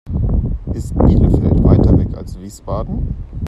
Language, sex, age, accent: German, male, 40-49, Deutschland Deutsch